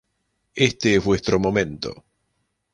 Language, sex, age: Spanish, male, 50-59